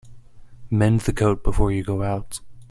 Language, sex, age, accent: English, male, 19-29, United States English